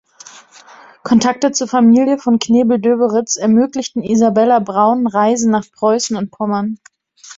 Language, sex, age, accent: German, female, 30-39, Deutschland Deutsch